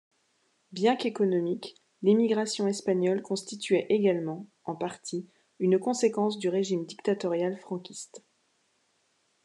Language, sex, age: French, female, 30-39